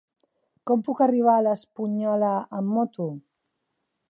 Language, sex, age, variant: Catalan, female, 40-49, Central